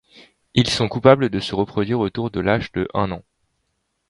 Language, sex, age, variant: French, male, under 19, Français de métropole